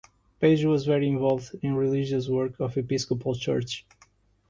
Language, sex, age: English, male, 30-39